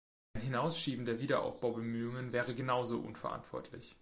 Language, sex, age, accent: German, male, 19-29, Deutschland Deutsch